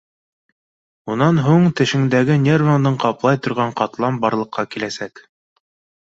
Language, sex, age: Bashkir, male, 19-29